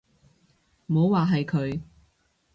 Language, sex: Cantonese, female